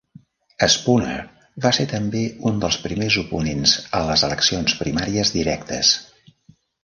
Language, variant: Catalan, Central